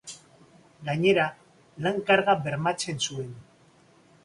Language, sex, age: Basque, male, 50-59